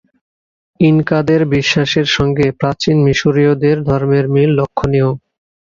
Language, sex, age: Bengali, male, 19-29